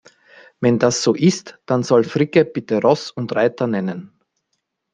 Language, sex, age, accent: German, male, 40-49, Österreichisches Deutsch